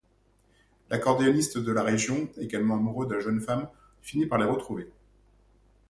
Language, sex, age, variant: French, male, 40-49, Français de métropole